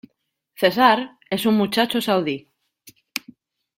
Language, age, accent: Spanish, 30-39, España: Norte peninsular (Asturias, Castilla y León, Cantabria, País Vasco, Navarra, Aragón, La Rioja, Guadalajara, Cuenca)